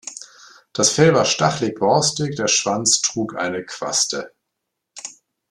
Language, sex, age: German, male, 50-59